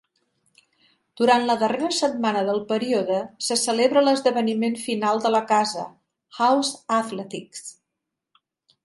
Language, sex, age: Catalan, female, 60-69